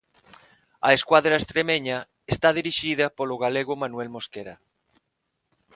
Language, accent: Galician, Normativo (estándar); Neofalante